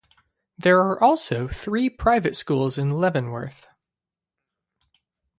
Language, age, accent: English, 19-29, United States English; midwest